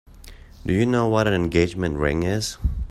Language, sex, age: English, male, 19-29